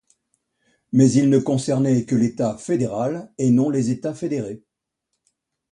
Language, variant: French, Français de métropole